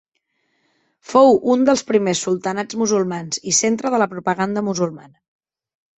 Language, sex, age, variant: Catalan, female, 30-39, Central